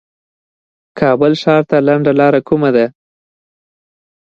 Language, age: Pashto, under 19